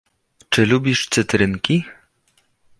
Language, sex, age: Polish, male, 30-39